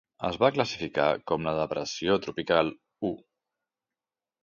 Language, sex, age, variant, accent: Catalan, male, 40-49, Central, central